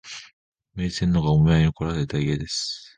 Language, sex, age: Japanese, male, under 19